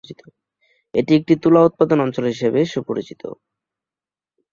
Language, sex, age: Bengali, male, under 19